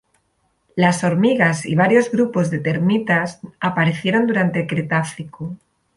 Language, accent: Spanish, España: Sur peninsular (Andalucia, Extremadura, Murcia)